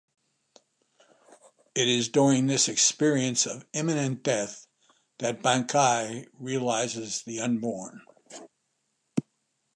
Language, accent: English, United States English